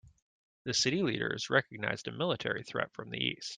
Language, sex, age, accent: English, male, 40-49, United States English